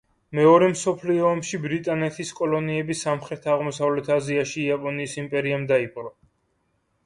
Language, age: Georgian, 19-29